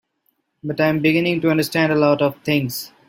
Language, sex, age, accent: English, male, under 19, India and South Asia (India, Pakistan, Sri Lanka)